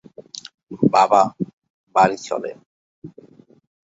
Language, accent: Bengali, শুদ্ধ; চলিত